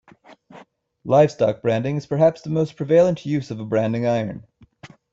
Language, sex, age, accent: English, male, 19-29, United States English